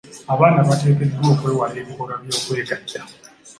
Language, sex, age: Ganda, male, 19-29